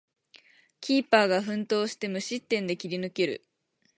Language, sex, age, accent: Japanese, female, 19-29, 標準語